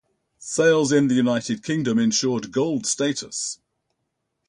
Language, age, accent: English, 70-79, England English